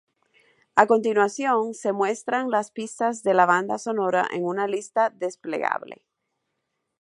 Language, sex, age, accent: Spanish, male, under 19, Caribe: Cuba, Venezuela, Puerto Rico, República Dominicana, Panamá, Colombia caribeña, México caribeño, Costa del golfo de México